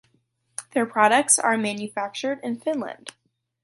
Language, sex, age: English, female, under 19